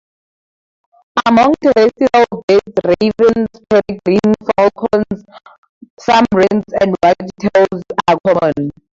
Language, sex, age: English, female, 19-29